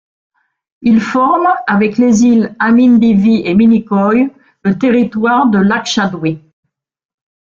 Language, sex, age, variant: French, female, 60-69, Français de métropole